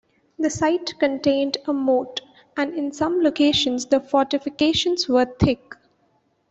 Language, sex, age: English, female, 19-29